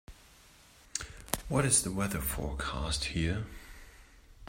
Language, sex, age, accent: English, male, 30-39, United States English